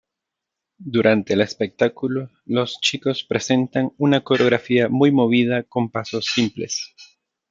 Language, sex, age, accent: Spanish, male, 30-39, Caribe: Cuba, Venezuela, Puerto Rico, República Dominicana, Panamá, Colombia caribeña, México caribeño, Costa del golfo de México